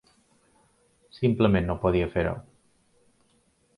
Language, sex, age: Catalan, male, 40-49